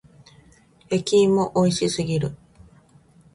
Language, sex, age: Japanese, female, 40-49